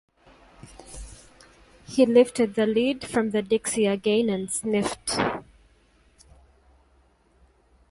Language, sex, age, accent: English, female, 19-29, United States English